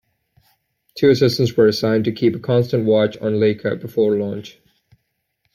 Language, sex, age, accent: English, male, 19-29, Canadian English